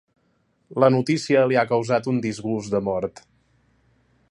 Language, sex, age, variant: Catalan, male, 19-29, Central